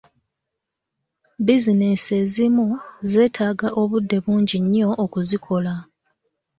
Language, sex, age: Ganda, female, 19-29